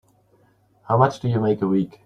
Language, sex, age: English, male, 30-39